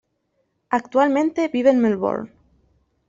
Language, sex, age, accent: Spanish, female, 19-29, España: Norte peninsular (Asturias, Castilla y León, Cantabria, País Vasco, Navarra, Aragón, La Rioja, Guadalajara, Cuenca)